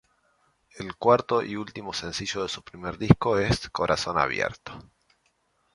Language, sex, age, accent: Spanish, male, 40-49, Rioplatense: Argentina, Uruguay, este de Bolivia, Paraguay